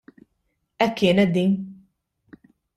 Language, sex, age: Maltese, female, 19-29